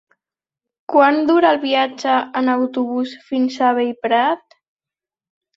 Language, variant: Catalan, Central